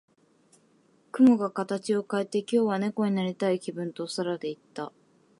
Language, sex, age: Japanese, female, 19-29